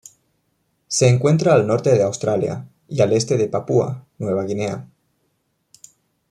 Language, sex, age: Spanish, male, 19-29